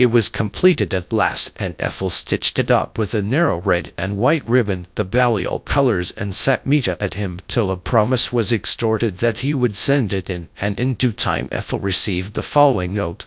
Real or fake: fake